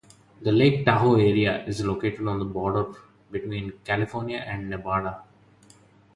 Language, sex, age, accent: English, male, 30-39, India and South Asia (India, Pakistan, Sri Lanka)